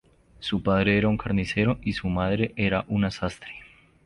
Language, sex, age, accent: Spanish, male, 19-29, Andino-Pacífico: Colombia, Perú, Ecuador, oeste de Bolivia y Venezuela andina